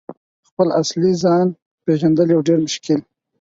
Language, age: Pashto, under 19